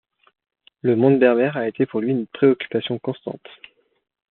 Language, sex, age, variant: French, male, 19-29, Français de métropole